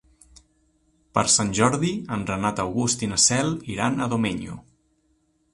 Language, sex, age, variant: Catalan, male, 30-39, Central